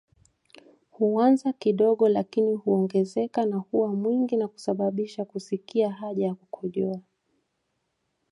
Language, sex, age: Swahili, female, 19-29